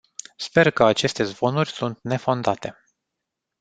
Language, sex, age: Romanian, male, 30-39